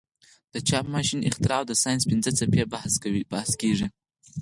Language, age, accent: Pashto, 19-29, کندهاری لهجه